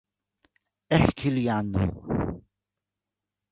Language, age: Arabic, 40-49